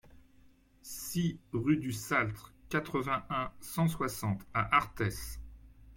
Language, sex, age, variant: French, male, 50-59, Français de métropole